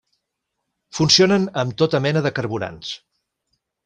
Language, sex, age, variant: Catalan, male, 40-49, Central